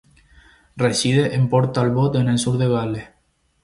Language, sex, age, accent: Spanish, male, 19-29, España: Islas Canarias